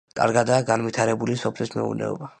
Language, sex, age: Georgian, male, under 19